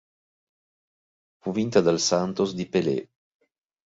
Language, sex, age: Italian, male, 40-49